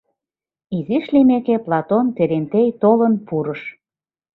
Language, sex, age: Mari, female, 40-49